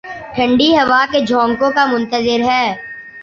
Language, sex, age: Urdu, male, 40-49